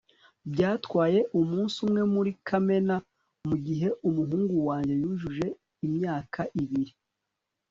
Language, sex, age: Kinyarwanda, male, 30-39